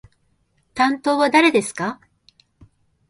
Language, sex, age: Japanese, female, 19-29